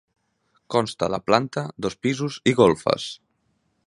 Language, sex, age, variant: Catalan, male, 30-39, Central